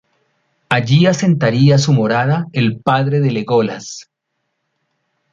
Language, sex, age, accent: Spanish, male, 50-59, Andino-Pacífico: Colombia, Perú, Ecuador, oeste de Bolivia y Venezuela andina